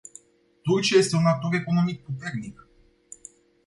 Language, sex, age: Romanian, male, 19-29